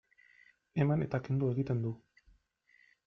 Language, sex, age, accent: Basque, male, 19-29, Erdialdekoa edo Nafarra (Gipuzkoa, Nafarroa)